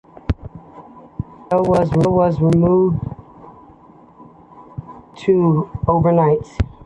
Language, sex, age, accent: English, female, 30-39, United States English